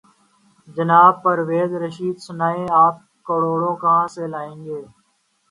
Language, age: Urdu, 19-29